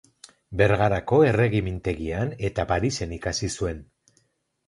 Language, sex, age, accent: Basque, male, 60-69, Erdialdekoa edo Nafarra (Gipuzkoa, Nafarroa)